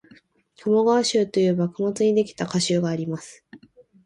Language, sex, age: Japanese, female, 19-29